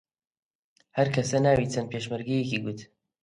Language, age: Central Kurdish, 19-29